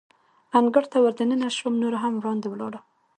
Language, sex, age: Pashto, female, 19-29